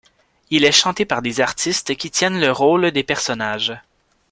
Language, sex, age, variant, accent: French, male, 19-29, Français d'Amérique du Nord, Français du Canada